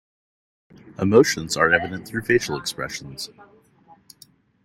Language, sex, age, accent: English, male, 30-39, United States English